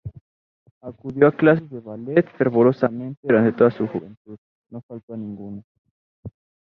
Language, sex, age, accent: Spanish, male, 19-29, México